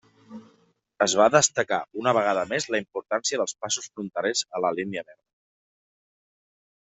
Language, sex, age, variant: Catalan, male, 30-39, Central